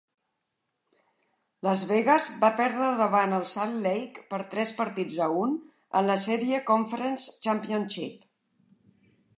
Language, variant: Catalan, Central